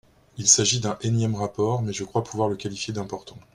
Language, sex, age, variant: French, male, 40-49, Français de métropole